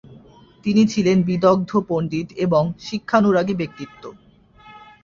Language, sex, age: Bengali, male, under 19